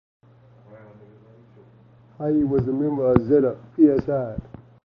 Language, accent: English, United States English